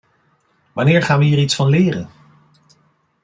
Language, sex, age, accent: Dutch, male, 40-49, Nederlands Nederlands